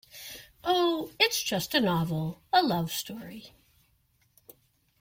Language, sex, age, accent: English, female, 70-79, United States English